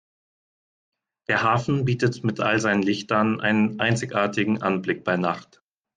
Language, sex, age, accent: German, male, 30-39, Deutschland Deutsch